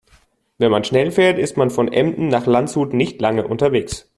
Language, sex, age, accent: German, male, 19-29, Deutschland Deutsch